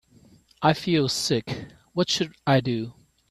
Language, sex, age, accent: English, male, 40-49, Hong Kong English